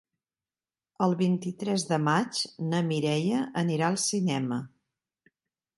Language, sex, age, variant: Catalan, female, 60-69, Central